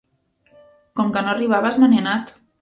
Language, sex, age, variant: Catalan, female, 19-29, Central